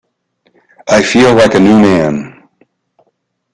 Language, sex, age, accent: English, male, 60-69, United States English